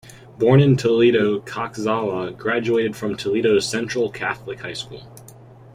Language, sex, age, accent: English, male, under 19, United States English